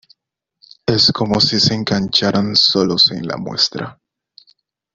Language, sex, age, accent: Spanish, male, 19-29, América central